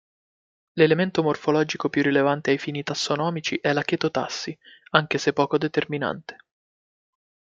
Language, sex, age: Italian, male, 19-29